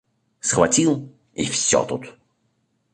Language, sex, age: Russian, male, 19-29